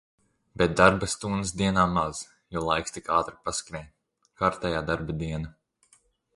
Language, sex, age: Latvian, male, under 19